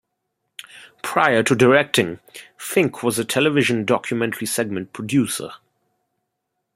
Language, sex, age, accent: English, male, 19-29, India and South Asia (India, Pakistan, Sri Lanka)